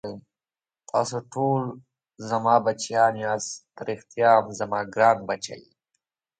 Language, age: Pashto, under 19